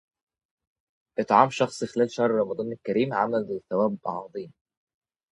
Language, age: Arabic, under 19